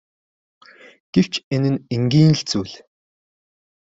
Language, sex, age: Mongolian, male, 30-39